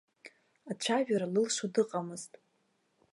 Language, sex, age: Abkhazian, female, 30-39